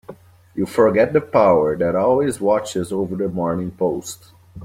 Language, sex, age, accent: English, male, 19-29, United States English